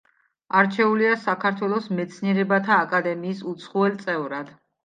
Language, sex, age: Georgian, female, 40-49